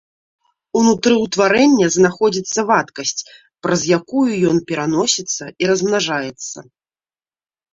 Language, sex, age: Belarusian, female, 30-39